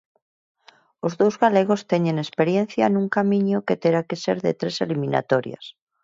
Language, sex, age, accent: Galician, female, 40-49, Normativo (estándar)